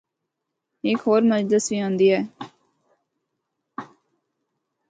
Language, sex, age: Northern Hindko, female, 19-29